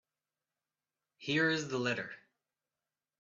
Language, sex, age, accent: English, male, 19-29, United States English